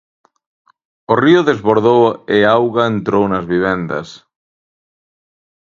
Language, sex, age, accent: Galician, male, 40-49, Normativo (estándar)